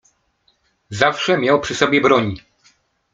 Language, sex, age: Polish, male, 40-49